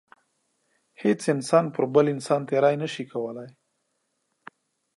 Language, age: Pashto, 30-39